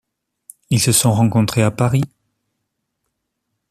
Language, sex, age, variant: French, male, 40-49, Français de métropole